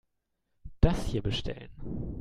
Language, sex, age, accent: German, male, 19-29, Deutschland Deutsch